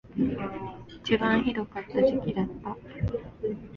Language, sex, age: Japanese, female, 19-29